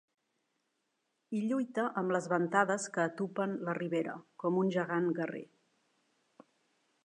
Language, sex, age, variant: Catalan, female, 40-49, Central